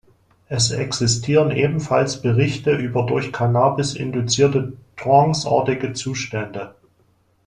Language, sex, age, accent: German, male, 40-49, Deutschland Deutsch